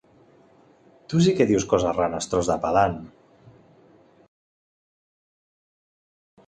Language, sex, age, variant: Catalan, male, 40-49, Central